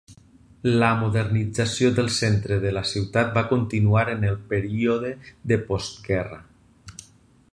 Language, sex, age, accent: Catalan, male, 40-49, valencià